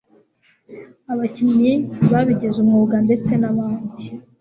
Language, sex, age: Kinyarwanda, female, 19-29